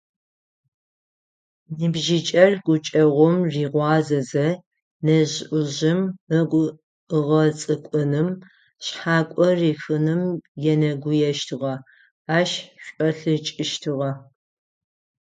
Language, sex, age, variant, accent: Adyghe, female, 50-59, Адыгабзэ (Кирил, пстэумэ зэдыряе), Кıэмгуй (Çemguy)